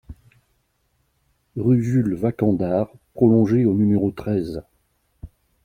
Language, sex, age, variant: French, male, 50-59, Français de métropole